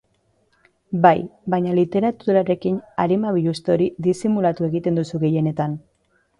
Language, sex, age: Basque, female, 30-39